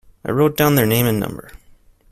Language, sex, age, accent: English, male, 19-29, United States English